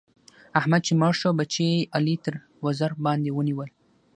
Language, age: Pashto, under 19